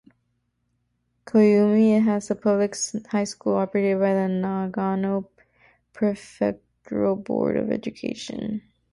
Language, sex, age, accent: English, female, 19-29, United States English